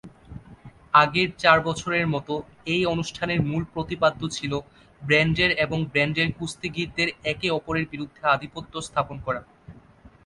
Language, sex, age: Bengali, male, 19-29